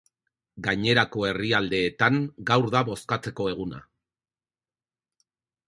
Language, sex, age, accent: Basque, male, 40-49, Erdialdekoa edo Nafarra (Gipuzkoa, Nafarroa)